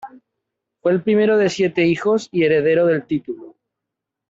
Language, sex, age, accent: Spanish, male, 30-39, España: Norte peninsular (Asturias, Castilla y León, Cantabria, País Vasco, Navarra, Aragón, La Rioja, Guadalajara, Cuenca)